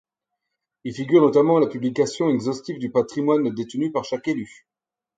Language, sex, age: French, male, 30-39